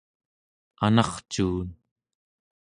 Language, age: Central Yupik, 30-39